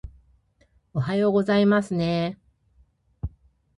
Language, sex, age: Japanese, female, 40-49